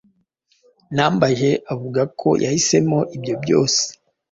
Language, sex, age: Kinyarwanda, male, 19-29